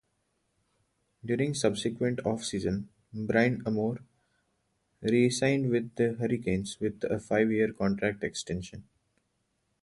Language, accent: English, India and South Asia (India, Pakistan, Sri Lanka)